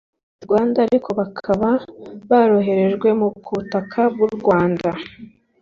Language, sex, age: Kinyarwanda, female, 19-29